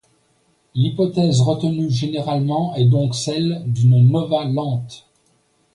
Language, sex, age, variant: French, male, 60-69, Français de métropole